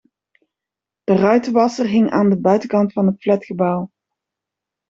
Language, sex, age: Dutch, female, 30-39